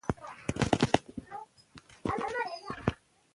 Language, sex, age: Pashto, female, 19-29